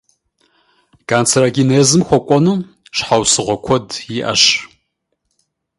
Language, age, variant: Kabardian, 30-39, Адыгэбзэ (Къэбэрдей, Кирил, Урысей)